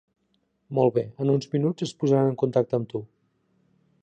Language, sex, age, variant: Catalan, male, 40-49, Central